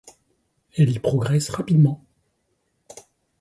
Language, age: French, 40-49